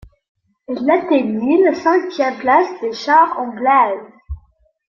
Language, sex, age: French, female, 19-29